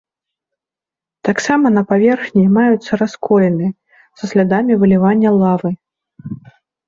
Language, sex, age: Belarusian, female, 19-29